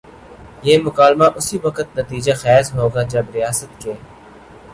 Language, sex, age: Urdu, male, 19-29